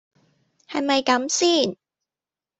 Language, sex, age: Cantonese, female, 19-29